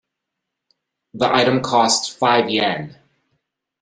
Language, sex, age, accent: English, male, 19-29, United States English